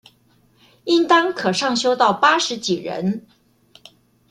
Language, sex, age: Chinese, female, 60-69